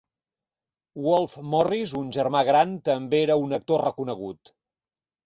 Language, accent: Catalan, nord-oriental